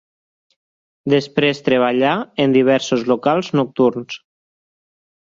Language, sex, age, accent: Catalan, male, 30-39, valencià